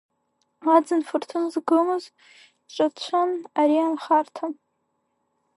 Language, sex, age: Abkhazian, female, under 19